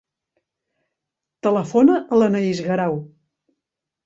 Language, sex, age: Catalan, female, 50-59